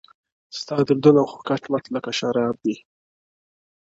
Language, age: Pashto, 19-29